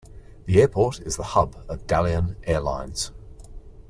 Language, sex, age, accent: English, male, 40-49, Australian English